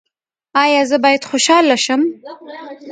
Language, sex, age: Pashto, female, under 19